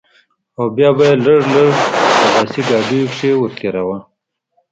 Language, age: Pashto, 40-49